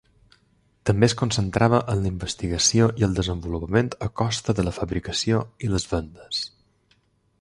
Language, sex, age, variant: Catalan, male, 30-39, Balear